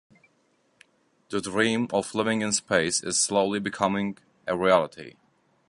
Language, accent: English, United States English